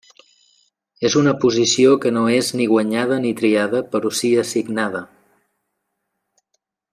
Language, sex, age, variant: Catalan, male, 50-59, Central